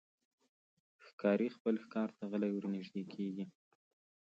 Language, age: Pashto, 30-39